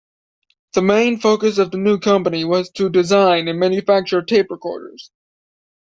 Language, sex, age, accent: English, male, 19-29, United States English